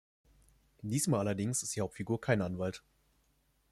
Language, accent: German, Deutschland Deutsch